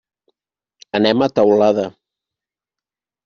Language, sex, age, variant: Catalan, male, 50-59, Central